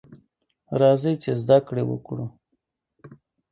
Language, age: Pashto, 40-49